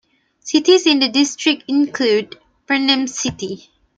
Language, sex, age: English, female, 19-29